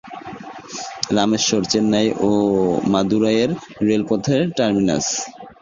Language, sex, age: Bengali, male, 19-29